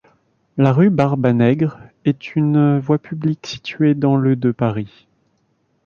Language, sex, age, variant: French, male, 30-39, Français de métropole